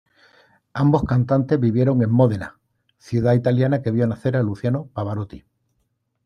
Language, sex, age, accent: Spanish, male, 50-59, España: Sur peninsular (Andalucia, Extremadura, Murcia)